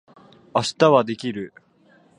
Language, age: Japanese, 19-29